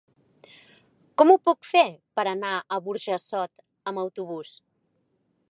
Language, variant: Catalan, Central